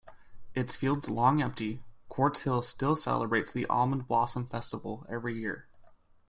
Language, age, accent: English, 19-29, United States English